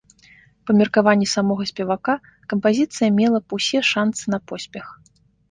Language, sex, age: Belarusian, female, 30-39